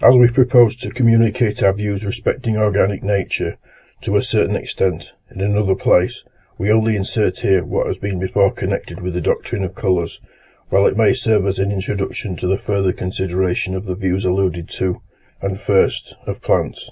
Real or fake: real